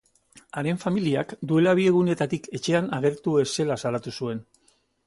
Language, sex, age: Basque, male, 60-69